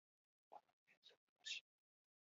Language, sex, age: Japanese, male, 19-29